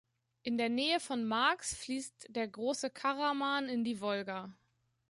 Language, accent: German, Deutschland Deutsch